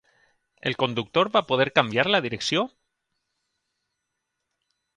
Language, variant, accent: Catalan, Valencià meridional, valencià